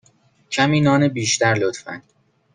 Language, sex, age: Persian, male, 19-29